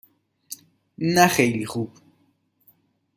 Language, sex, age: Persian, male, 19-29